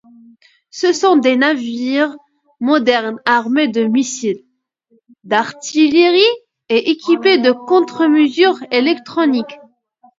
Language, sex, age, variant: French, female, under 19, Français de métropole